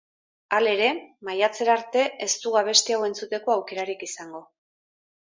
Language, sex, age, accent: Basque, female, 50-59, Erdialdekoa edo Nafarra (Gipuzkoa, Nafarroa)